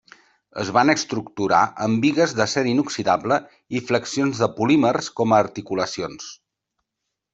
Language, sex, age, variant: Catalan, male, 50-59, Central